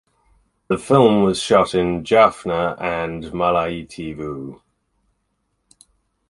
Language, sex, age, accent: English, male, 30-39, England English